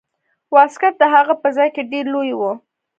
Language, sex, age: Pashto, female, 19-29